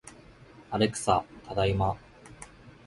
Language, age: Japanese, 19-29